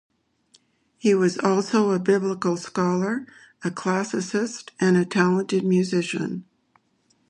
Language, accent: English, United States English